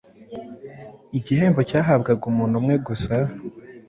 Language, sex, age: Kinyarwanda, male, 19-29